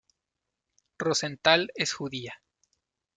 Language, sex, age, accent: Spanish, male, 30-39, México